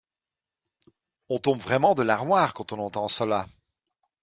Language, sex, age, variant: French, male, 40-49, Français d'Europe